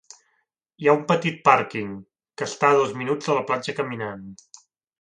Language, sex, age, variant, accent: Catalan, male, 30-39, Central, central